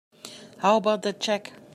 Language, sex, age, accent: English, female, 40-49, England English